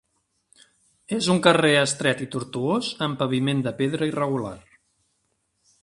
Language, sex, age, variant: Catalan, male, 40-49, Central